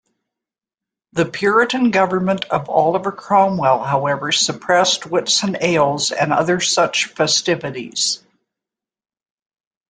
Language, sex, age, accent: English, female, 60-69, Canadian English